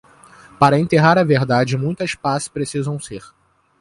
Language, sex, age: Portuguese, male, 19-29